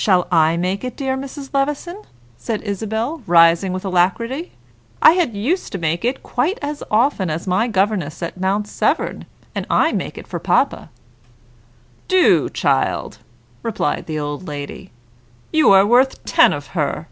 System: none